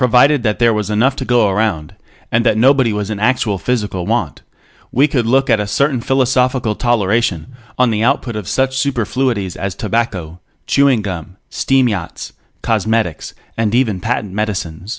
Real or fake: real